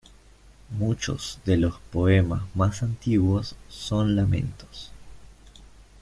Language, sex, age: Spanish, male, 19-29